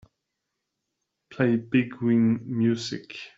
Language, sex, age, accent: English, male, 19-29, England English